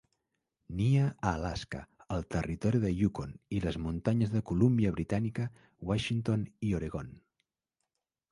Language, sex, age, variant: Catalan, male, 40-49, Central